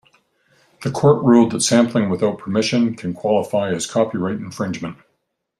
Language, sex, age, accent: English, male, 50-59, Canadian English